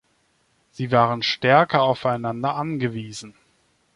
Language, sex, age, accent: German, male, 30-39, Deutschland Deutsch